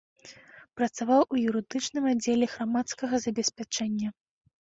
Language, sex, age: Belarusian, female, under 19